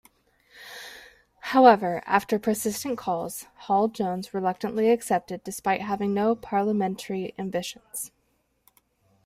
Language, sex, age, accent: English, female, 19-29, England English